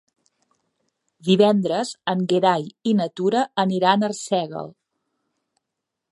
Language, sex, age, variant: Catalan, female, 40-49, Central